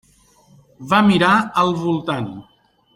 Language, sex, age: Catalan, male, 50-59